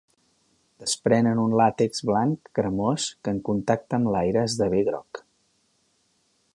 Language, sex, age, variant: Catalan, male, 50-59, Central